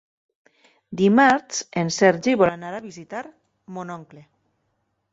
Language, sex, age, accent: Catalan, female, 40-49, valencià; Tortosí